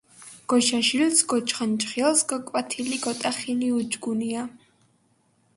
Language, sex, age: Georgian, female, under 19